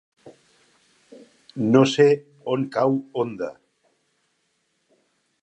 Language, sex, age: Catalan, male, 60-69